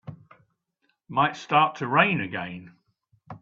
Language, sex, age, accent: English, male, 70-79, England English